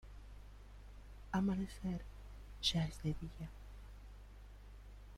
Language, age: Spanish, 19-29